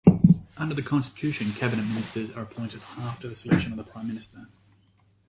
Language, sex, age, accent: English, male, 40-49, Australian English